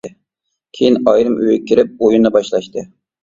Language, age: Uyghur, 30-39